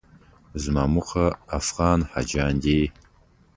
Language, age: Pashto, 19-29